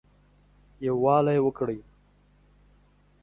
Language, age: Pashto, 40-49